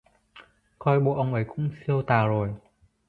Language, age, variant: Vietnamese, 30-39, Hà Nội